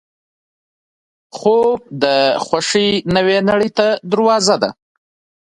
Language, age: Pashto, 30-39